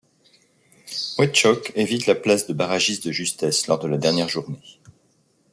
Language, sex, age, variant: French, male, 40-49, Français de métropole